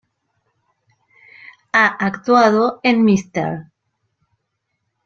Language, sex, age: Spanish, female, 40-49